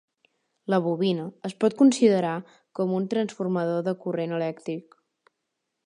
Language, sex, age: Catalan, female, under 19